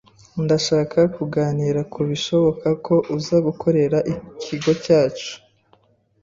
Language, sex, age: Kinyarwanda, female, 30-39